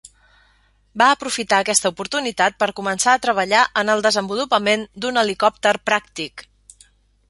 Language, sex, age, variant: Catalan, female, 40-49, Central